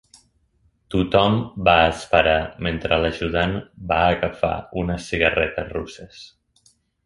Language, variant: Catalan, Central